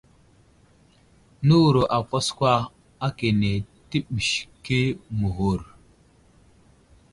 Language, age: Wuzlam, 19-29